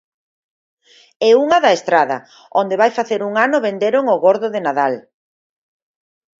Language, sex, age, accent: Galician, female, 50-59, Normativo (estándar)